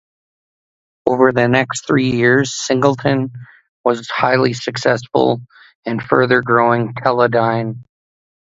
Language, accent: English, Canadian English